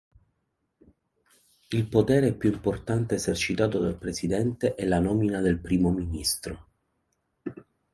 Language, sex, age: Italian, male, 40-49